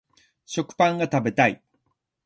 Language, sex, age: Japanese, male, 50-59